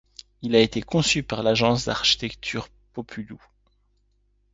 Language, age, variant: French, 40-49, Français de métropole